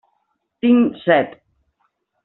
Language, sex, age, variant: Catalan, female, 50-59, Central